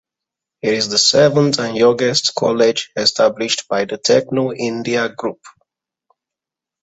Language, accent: English, United States English; England English